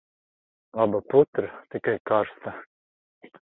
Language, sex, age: Latvian, male, 40-49